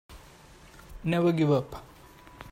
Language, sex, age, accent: English, male, 19-29, India and South Asia (India, Pakistan, Sri Lanka)